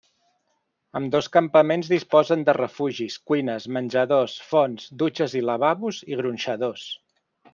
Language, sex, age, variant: Catalan, male, 50-59, Central